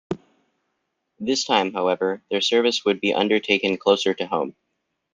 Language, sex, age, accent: English, male, 19-29, United States English